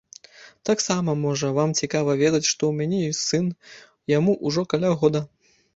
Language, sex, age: Belarusian, male, 30-39